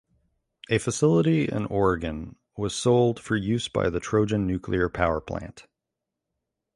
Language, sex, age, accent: English, male, 40-49, United States English